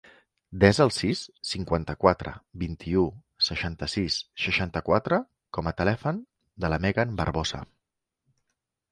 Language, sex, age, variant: Catalan, male, 40-49, Central